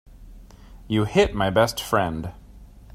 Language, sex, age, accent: English, male, 30-39, United States English